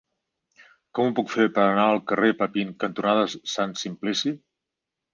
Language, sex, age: Catalan, male, 40-49